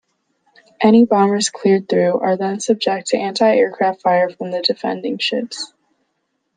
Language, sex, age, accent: English, female, under 19, United States English